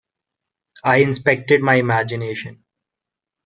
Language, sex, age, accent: English, male, 19-29, India and South Asia (India, Pakistan, Sri Lanka)